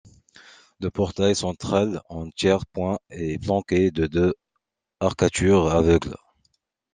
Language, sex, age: French, male, 30-39